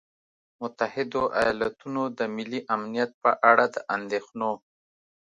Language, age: Pashto, 30-39